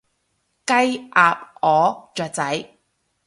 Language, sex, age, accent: Cantonese, female, 30-39, 广州音